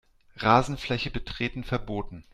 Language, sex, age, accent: German, male, 40-49, Deutschland Deutsch